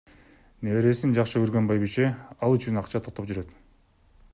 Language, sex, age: Kyrgyz, male, 19-29